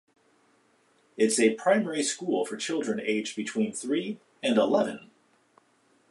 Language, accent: English, United States English